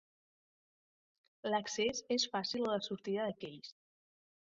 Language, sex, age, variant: Catalan, female, under 19, Central